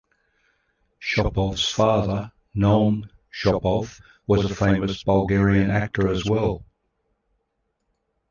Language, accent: English, Australian English